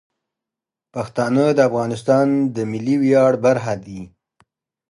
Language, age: Pashto, 30-39